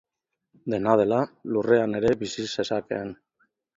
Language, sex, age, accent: Basque, male, 40-49, Mendebalekoa (Araba, Bizkaia, Gipuzkoako mendebaleko herri batzuk)